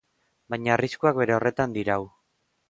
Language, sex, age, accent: Basque, male, 19-29, Erdialdekoa edo Nafarra (Gipuzkoa, Nafarroa)